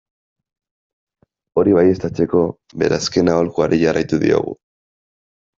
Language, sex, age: Basque, male, 19-29